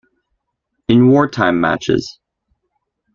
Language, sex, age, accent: English, male, under 19, Canadian English